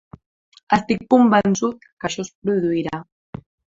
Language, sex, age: Catalan, female, under 19